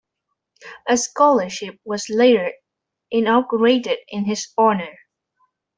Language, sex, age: English, female, under 19